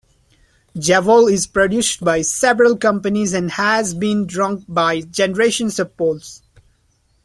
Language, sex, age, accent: English, male, 19-29, India and South Asia (India, Pakistan, Sri Lanka)